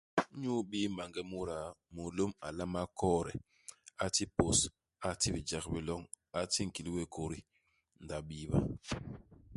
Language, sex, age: Basaa, male, 50-59